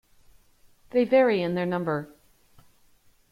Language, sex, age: English, female, 40-49